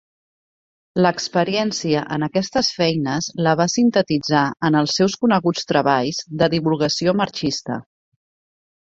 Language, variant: Catalan, Central